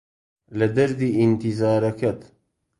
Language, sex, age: Central Kurdish, male, 30-39